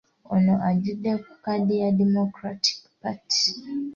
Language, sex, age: Ganda, female, 19-29